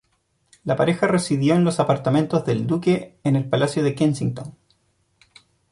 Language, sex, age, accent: Spanish, male, 30-39, Chileno: Chile, Cuyo